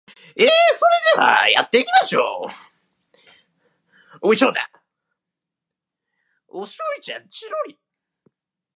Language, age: Japanese, under 19